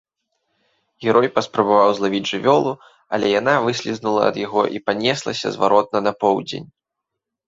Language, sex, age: Belarusian, male, 19-29